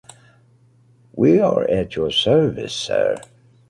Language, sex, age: English, male, 50-59